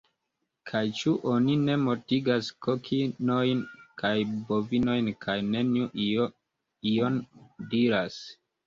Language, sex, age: Esperanto, male, 19-29